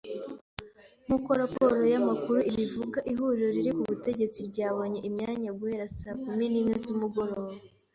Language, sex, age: Kinyarwanda, female, 19-29